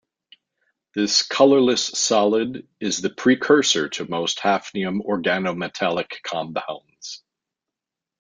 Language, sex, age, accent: English, male, 50-59, United States English